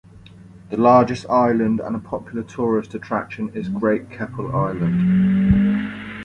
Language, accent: English, England English